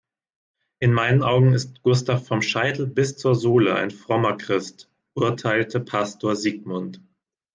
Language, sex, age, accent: German, male, 30-39, Deutschland Deutsch